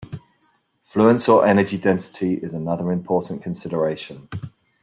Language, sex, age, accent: English, male, 40-49, England English